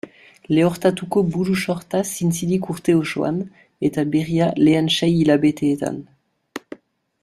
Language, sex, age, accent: Basque, male, 19-29, Nafar-lapurtarra edo Zuberotarra (Lapurdi, Nafarroa Beherea, Zuberoa)